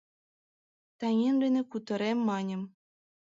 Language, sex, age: Mari, female, 19-29